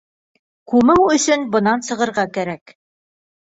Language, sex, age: Bashkir, female, 19-29